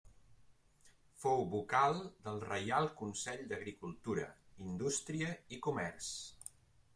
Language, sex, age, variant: Catalan, male, 40-49, Central